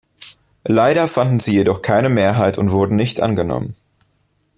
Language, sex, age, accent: German, male, 19-29, Deutschland Deutsch